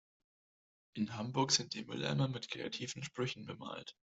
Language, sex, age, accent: German, male, 19-29, Deutschland Deutsch